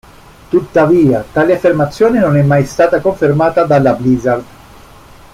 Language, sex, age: Italian, male, 50-59